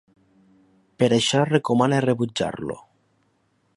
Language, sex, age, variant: Catalan, male, 19-29, Nord-Occidental